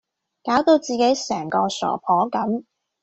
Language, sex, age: Cantonese, female, 19-29